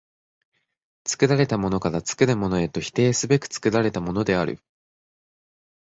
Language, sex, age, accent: Japanese, male, under 19, 標準語